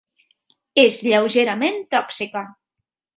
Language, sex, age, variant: Catalan, female, 19-29, Central